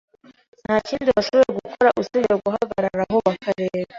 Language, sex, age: Kinyarwanda, female, 19-29